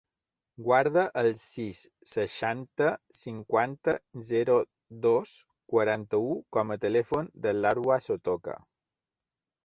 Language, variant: Catalan, Balear